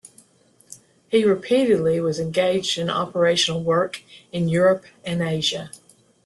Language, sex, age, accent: English, female, 50-59, United States English